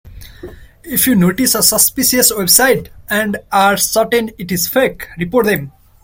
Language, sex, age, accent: English, male, 19-29, India and South Asia (India, Pakistan, Sri Lanka)